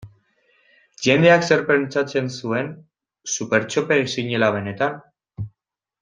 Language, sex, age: Basque, male, 19-29